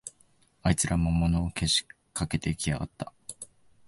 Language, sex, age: Japanese, male, 19-29